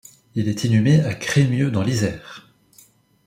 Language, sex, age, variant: French, male, 19-29, Français de métropole